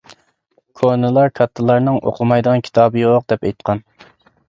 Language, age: Uyghur, 19-29